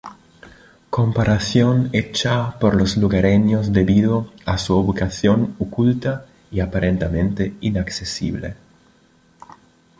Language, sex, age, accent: Spanish, male, 19-29, España: Norte peninsular (Asturias, Castilla y León, Cantabria, País Vasco, Navarra, Aragón, La Rioja, Guadalajara, Cuenca)